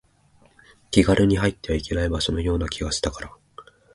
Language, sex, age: Japanese, male, 19-29